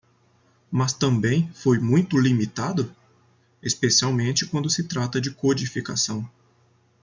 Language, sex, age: Portuguese, male, 19-29